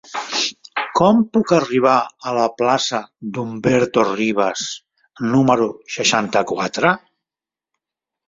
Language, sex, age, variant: Catalan, male, 50-59, Central